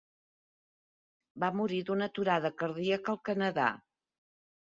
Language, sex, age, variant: Catalan, female, 60-69, Central